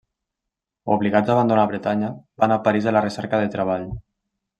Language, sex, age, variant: Catalan, male, 19-29, Nord-Occidental